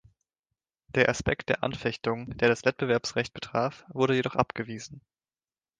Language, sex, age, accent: German, male, 19-29, Deutschland Deutsch